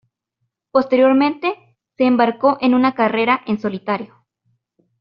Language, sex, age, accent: Spanish, female, under 19, América central